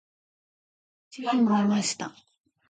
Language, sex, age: Japanese, female, 19-29